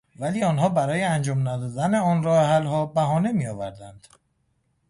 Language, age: Persian, 30-39